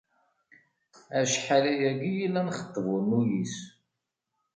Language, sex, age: Kabyle, male, 40-49